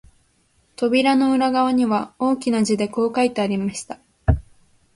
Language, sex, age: Japanese, female, under 19